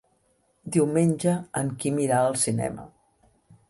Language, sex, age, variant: Catalan, female, 60-69, Central